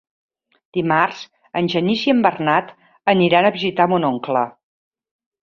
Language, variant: Catalan, Central